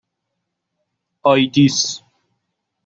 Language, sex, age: Persian, male, 19-29